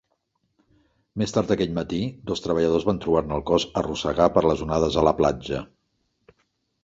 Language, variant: Catalan, Central